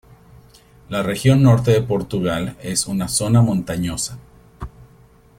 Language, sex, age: Spanish, male, 30-39